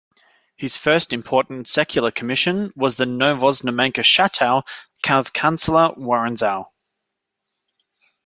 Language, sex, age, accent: English, male, 19-29, Australian English